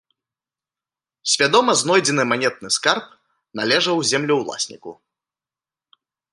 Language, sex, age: Belarusian, male, 19-29